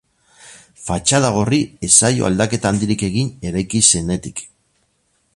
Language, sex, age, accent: Basque, male, 50-59, Mendebalekoa (Araba, Bizkaia, Gipuzkoako mendebaleko herri batzuk)